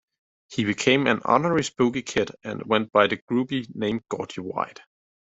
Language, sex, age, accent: English, male, 30-39, United States English